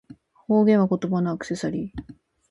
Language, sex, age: Japanese, female, 19-29